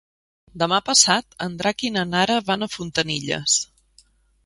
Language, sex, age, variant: Catalan, female, 40-49, Central